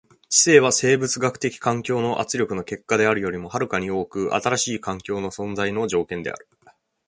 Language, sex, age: Japanese, male, 30-39